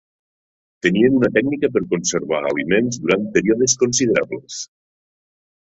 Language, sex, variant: Catalan, male, Nord-Occidental